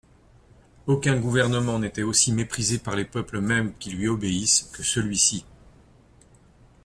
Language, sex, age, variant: French, male, 40-49, Français de métropole